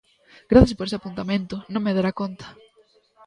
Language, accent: Galician, Normativo (estándar)